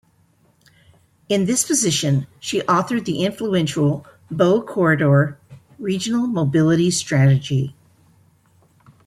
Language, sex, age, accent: English, female, 60-69, United States English